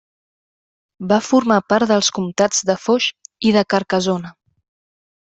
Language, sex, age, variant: Catalan, female, 19-29, Central